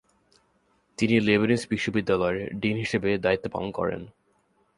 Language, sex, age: Bengali, male, under 19